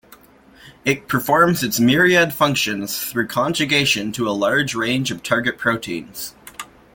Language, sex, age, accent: English, male, under 19, Canadian English